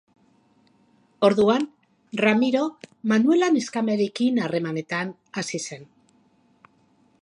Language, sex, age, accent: Basque, female, 50-59, Mendebalekoa (Araba, Bizkaia, Gipuzkoako mendebaleko herri batzuk)